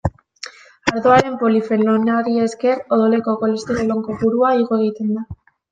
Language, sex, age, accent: Basque, female, 19-29, Mendebalekoa (Araba, Bizkaia, Gipuzkoako mendebaleko herri batzuk)